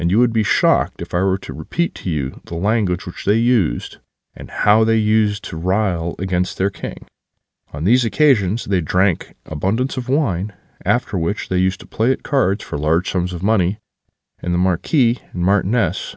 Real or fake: real